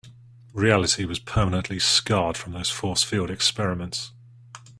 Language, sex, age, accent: English, male, 30-39, England English